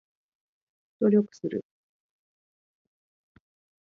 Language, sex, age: Japanese, female, 30-39